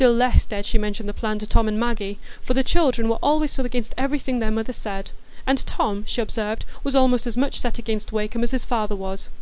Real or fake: real